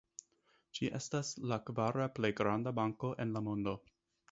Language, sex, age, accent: Esperanto, male, 19-29, Internacia